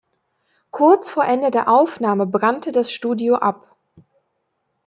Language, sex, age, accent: German, female, 19-29, Deutschland Deutsch